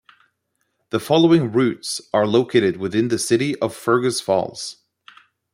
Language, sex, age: English, male, 30-39